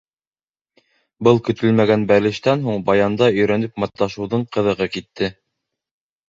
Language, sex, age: Bashkir, male, 30-39